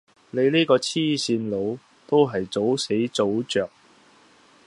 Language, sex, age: Cantonese, male, 30-39